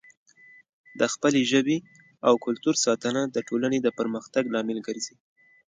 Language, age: Pashto, 19-29